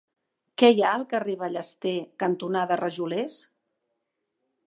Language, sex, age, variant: Catalan, female, 50-59, Central